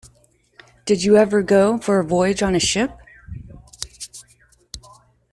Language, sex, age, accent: English, female, 40-49, United States English